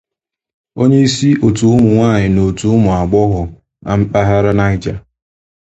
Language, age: Igbo, 19-29